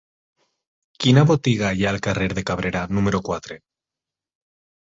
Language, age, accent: Catalan, 19-29, valencià